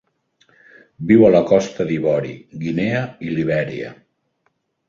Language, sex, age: Catalan, male, 50-59